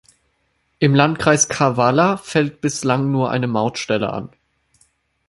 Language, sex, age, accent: German, male, under 19, Deutschland Deutsch